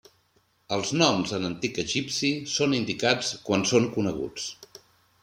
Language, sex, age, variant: Catalan, male, 40-49, Central